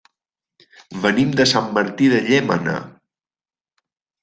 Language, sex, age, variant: Catalan, male, 40-49, Balear